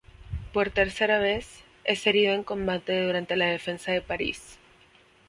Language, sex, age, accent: Spanish, female, 19-29, México